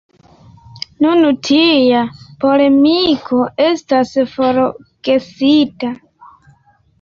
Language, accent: Esperanto, Internacia